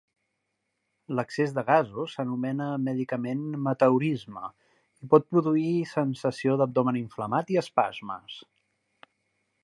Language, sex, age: Catalan, male, 40-49